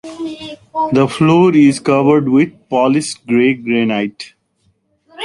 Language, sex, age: English, male, 40-49